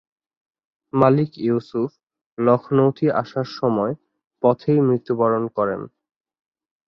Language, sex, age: Bengali, male, 19-29